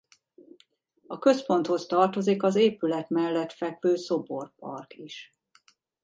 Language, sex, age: Hungarian, female, 50-59